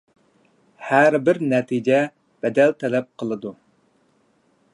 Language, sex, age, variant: Uyghur, male, 80-89, ئۇيغۇر تىلى